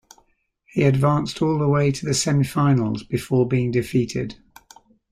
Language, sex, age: English, male, 60-69